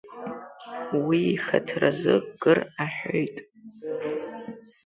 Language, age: Abkhazian, under 19